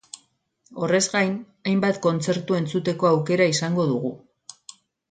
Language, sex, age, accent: Basque, female, 50-59, Erdialdekoa edo Nafarra (Gipuzkoa, Nafarroa)